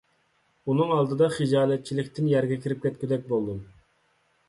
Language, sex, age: Uyghur, male, 30-39